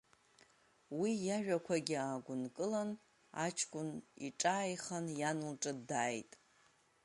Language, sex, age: Abkhazian, female, 40-49